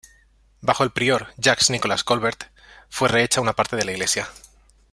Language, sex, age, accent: Spanish, male, 30-39, España: Centro-Sur peninsular (Madrid, Toledo, Castilla-La Mancha)